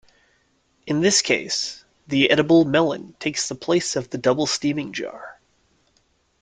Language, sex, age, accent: English, male, 19-29, United States English